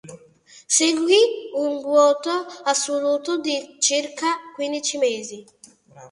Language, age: Italian, 40-49